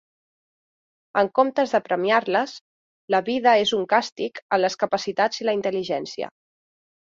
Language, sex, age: Catalan, female, 30-39